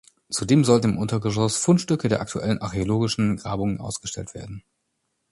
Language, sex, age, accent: German, male, 30-39, Deutschland Deutsch